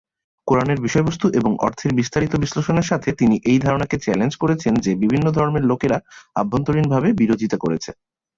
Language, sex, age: Bengali, male, 30-39